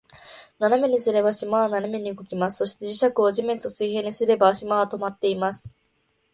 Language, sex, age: Japanese, female, 19-29